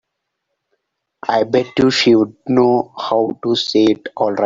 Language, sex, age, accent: English, male, 19-29, India and South Asia (India, Pakistan, Sri Lanka)